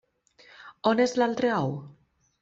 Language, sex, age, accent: Catalan, female, 30-39, valencià